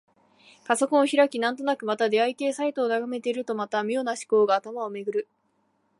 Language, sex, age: Japanese, female, 19-29